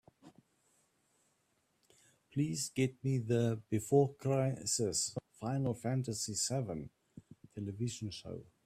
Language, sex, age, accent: English, male, 60-69, Southern African (South Africa, Zimbabwe, Namibia)